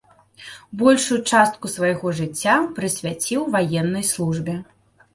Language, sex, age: Belarusian, female, 30-39